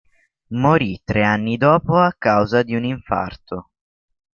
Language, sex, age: Italian, male, under 19